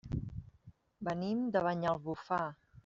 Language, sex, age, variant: Catalan, female, 30-39, Central